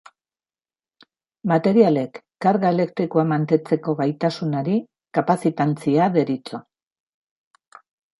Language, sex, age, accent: Basque, female, 60-69, Erdialdekoa edo Nafarra (Gipuzkoa, Nafarroa)